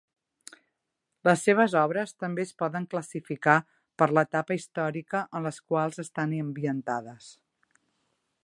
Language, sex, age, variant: Catalan, female, 50-59, Central